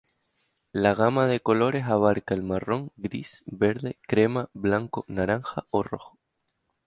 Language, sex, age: Spanish, male, 19-29